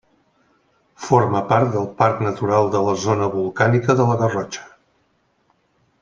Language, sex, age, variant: Catalan, male, 60-69, Central